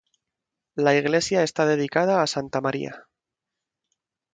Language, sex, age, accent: Spanish, male, 19-29, España: Centro-Sur peninsular (Madrid, Toledo, Castilla-La Mancha)